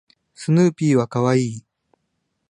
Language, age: Japanese, 19-29